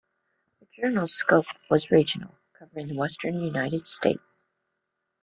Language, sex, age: English, female, 50-59